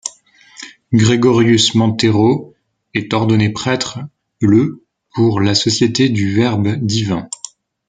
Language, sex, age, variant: French, male, 19-29, Français de métropole